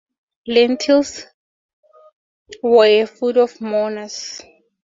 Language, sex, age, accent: English, female, 19-29, Southern African (South Africa, Zimbabwe, Namibia)